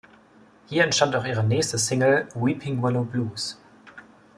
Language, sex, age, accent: German, male, 19-29, Deutschland Deutsch